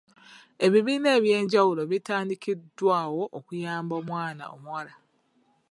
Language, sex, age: Ganda, female, 19-29